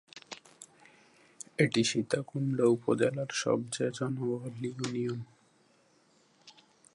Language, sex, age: Bengali, male, 19-29